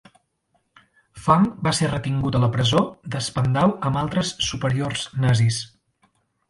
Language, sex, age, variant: Catalan, male, 30-39, Central